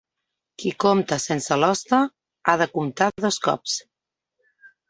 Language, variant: Catalan, Central